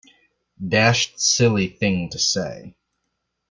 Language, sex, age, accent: English, male, 19-29, United States English